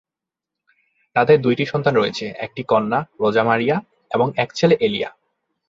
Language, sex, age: Bengali, male, 19-29